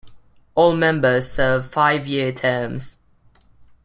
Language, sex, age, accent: English, male, under 19, England English